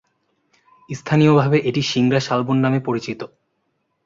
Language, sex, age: Bengali, male, 19-29